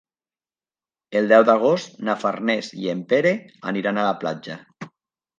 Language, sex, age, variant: Catalan, male, 40-49, Nord-Occidental